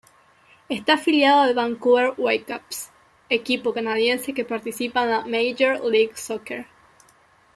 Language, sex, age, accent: Spanish, female, 19-29, Rioplatense: Argentina, Uruguay, este de Bolivia, Paraguay